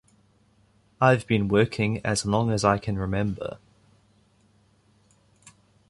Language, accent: English, Southern African (South Africa, Zimbabwe, Namibia)